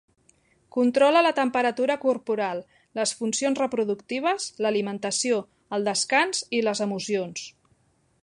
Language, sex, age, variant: Catalan, female, 40-49, Central